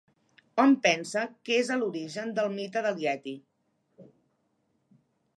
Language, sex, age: Catalan, female, 40-49